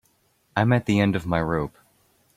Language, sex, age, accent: English, male, under 19, United States English